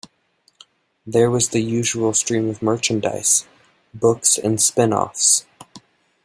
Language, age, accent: English, under 19, United States English